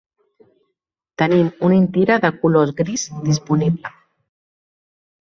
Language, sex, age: Catalan, female, 30-39